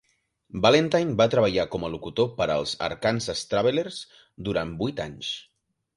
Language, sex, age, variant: Catalan, male, 19-29, Nord-Occidental